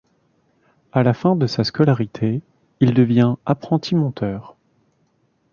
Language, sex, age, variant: French, male, 30-39, Français de métropole